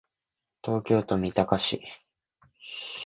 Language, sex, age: Japanese, male, 19-29